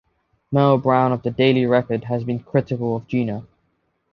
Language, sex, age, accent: English, male, 19-29, England English